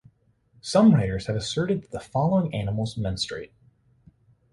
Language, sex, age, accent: English, male, 19-29, United States English